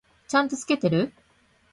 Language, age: Japanese, 50-59